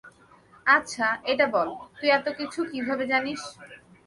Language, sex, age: Bengali, female, 19-29